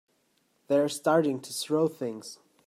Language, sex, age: English, male, 19-29